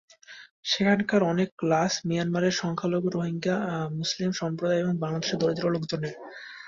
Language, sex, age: Bengali, male, 19-29